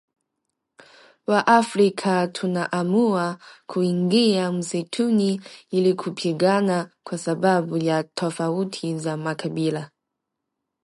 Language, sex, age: Swahili, female, 19-29